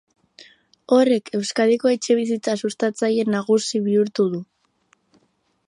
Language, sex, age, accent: Basque, female, under 19, Erdialdekoa edo Nafarra (Gipuzkoa, Nafarroa)